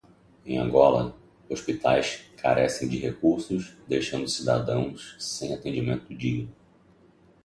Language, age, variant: Portuguese, 40-49, Portuguese (Brasil)